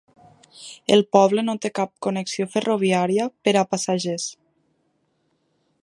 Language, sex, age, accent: Catalan, female, under 19, valencià